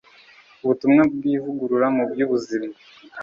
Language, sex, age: Kinyarwanda, male, 19-29